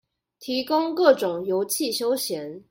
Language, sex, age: Chinese, female, 19-29